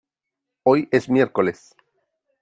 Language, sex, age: Spanish, male, 50-59